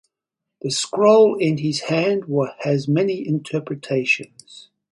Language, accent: English, Australian English